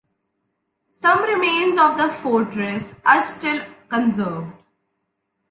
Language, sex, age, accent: English, female, 19-29, India and South Asia (India, Pakistan, Sri Lanka)